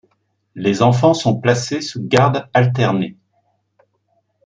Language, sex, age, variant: French, male, 60-69, Français de métropole